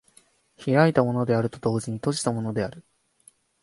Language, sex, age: Japanese, male, 19-29